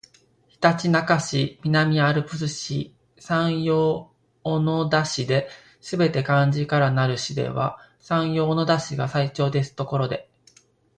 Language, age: Japanese, 40-49